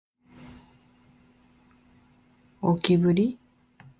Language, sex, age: English, female, 19-29